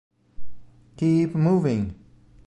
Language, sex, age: Italian, male, 40-49